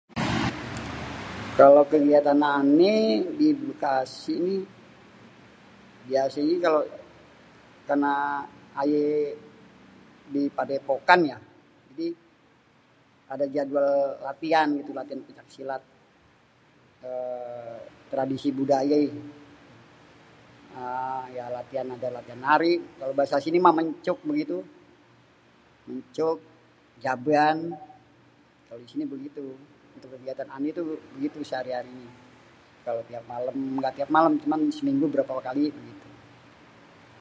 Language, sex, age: Betawi, male, 40-49